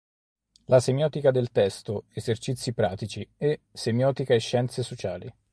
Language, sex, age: Italian, male, 30-39